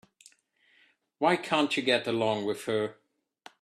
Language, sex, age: English, male, 30-39